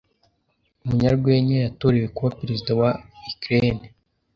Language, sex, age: Kinyarwanda, male, under 19